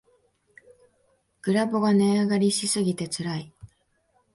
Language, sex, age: Japanese, female, 19-29